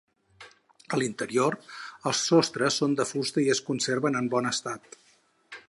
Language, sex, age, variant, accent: Catalan, male, 50-59, Central, central